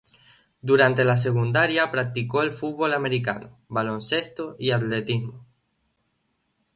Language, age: Spanish, 19-29